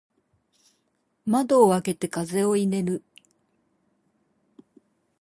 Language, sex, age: Japanese, female, 60-69